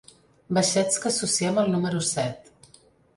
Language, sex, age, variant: Catalan, female, 50-59, Central